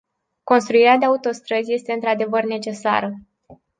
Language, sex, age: Romanian, female, 19-29